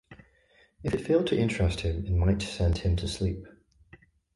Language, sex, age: English, male, 30-39